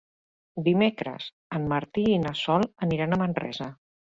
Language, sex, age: Catalan, female, 60-69